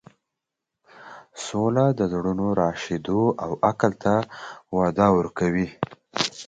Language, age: Pashto, 19-29